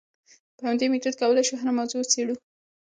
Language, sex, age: Pashto, female, 19-29